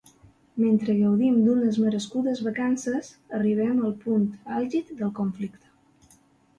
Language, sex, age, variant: Catalan, female, 30-39, Balear